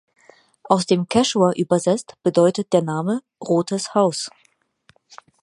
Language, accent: German, Deutschland Deutsch; Hochdeutsch